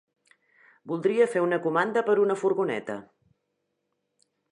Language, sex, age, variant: Catalan, female, 40-49, Central